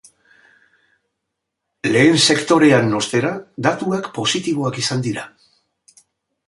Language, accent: Basque, Mendebalekoa (Araba, Bizkaia, Gipuzkoako mendebaleko herri batzuk)